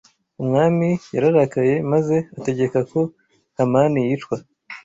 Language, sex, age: Kinyarwanda, male, 19-29